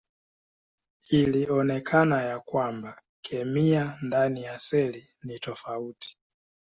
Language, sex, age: Swahili, male, 19-29